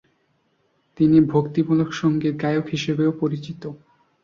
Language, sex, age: Bengali, male, 19-29